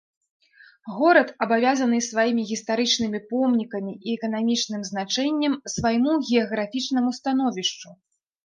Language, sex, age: Belarusian, female, 30-39